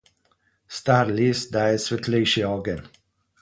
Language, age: Slovenian, 50-59